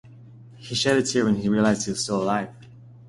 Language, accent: English, United States English